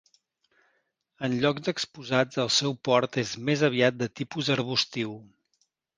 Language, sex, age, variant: Catalan, male, 40-49, Central